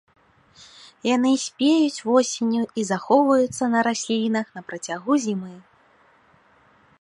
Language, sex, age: Belarusian, female, 19-29